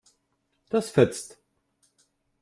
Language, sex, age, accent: German, male, 50-59, Deutschland Deutsch